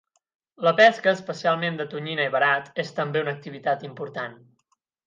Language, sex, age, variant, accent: Catalan, male, 19-29, Central, central